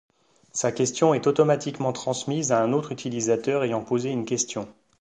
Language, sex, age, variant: French, male, 50-59, Français de métropole